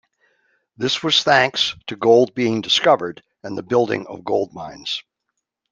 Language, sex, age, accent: English, male, 70-79, United States English